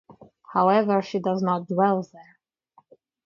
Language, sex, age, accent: English, female, 19-29, United States English